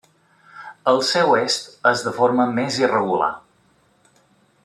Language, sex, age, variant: Catalan, male, 30-39, Balear